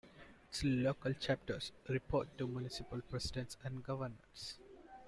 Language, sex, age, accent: English, male, 19-29, India and South Asia (India, Pakistan, Sri Lanka)